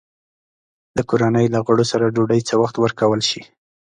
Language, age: Pashto, 19-29